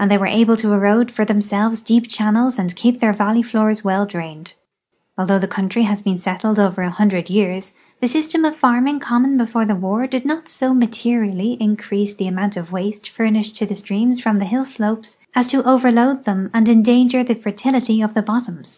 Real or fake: real